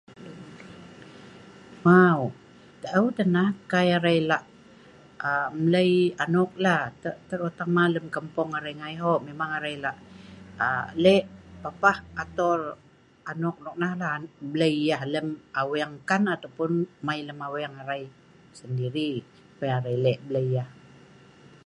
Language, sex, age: Sa'ban, female, 50-59